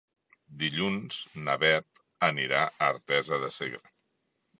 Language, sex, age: Catalan, male, 50-59